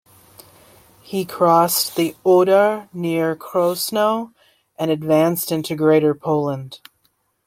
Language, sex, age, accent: English, female, 40-49, United States English